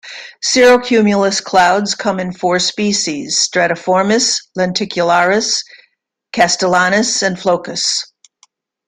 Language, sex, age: English, female, 70-79